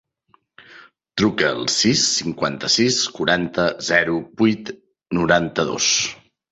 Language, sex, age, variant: Catalan, male, 30-39, Central